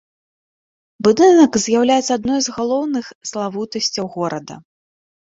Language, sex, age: Belarusian, female, 30-39